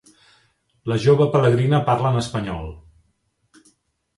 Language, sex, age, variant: Catalan, male, 40-49, Central